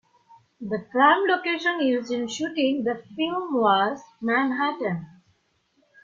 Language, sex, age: English, female, 19-29